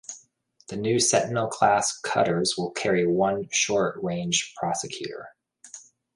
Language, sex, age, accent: English, male, 30-39, United States English